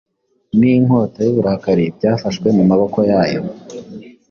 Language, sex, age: Kinyarwanda, male, 19-29